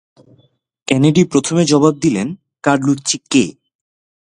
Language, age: Bengali, 19-29